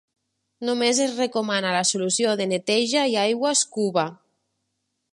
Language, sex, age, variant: Catalan, female, 30-39, Nord-Occidental